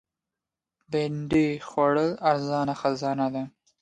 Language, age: Pashto, 19-29